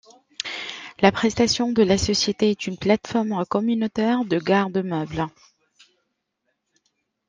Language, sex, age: French, male, 40-49